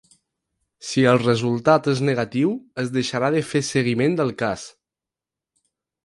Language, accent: Catalan, aprenent (recent, des del castellà)